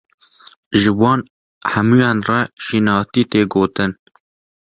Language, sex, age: Kurdish, male, 19-29